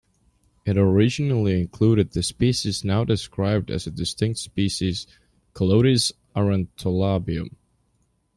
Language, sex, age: English, male, 19-29